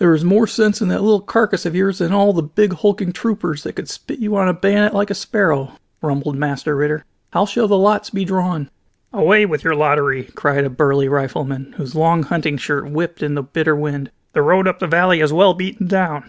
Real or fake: real